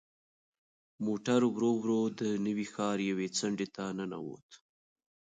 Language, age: Pashto, 19-29